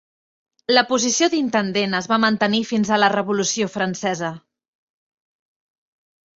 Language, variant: Catalan, Central